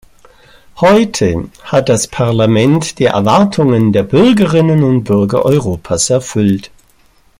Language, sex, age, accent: German, male, 50-59, Deutschland Deutsch